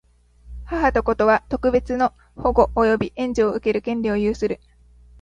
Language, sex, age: Japanese, female, 19-29